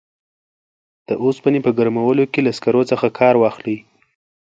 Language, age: Pashto, under 19